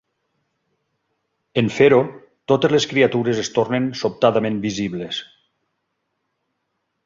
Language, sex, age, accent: Catalan, male, 50-59, valencià